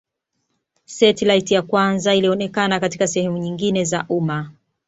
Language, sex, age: Swahili, female, 30-39